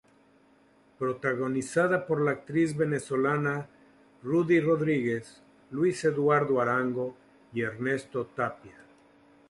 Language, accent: Spanish, México